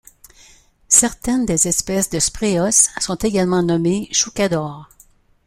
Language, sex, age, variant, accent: French, female, 70-79, Français d'Amérique du Nord, Français du Canada